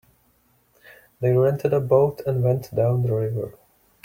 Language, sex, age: English, male, 30-39